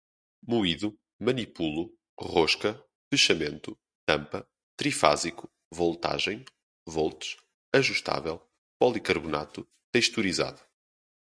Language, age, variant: Portuguese, 19-29, Portuguese (Portugal)